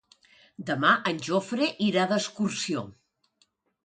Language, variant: Catalan, Nord-Occidental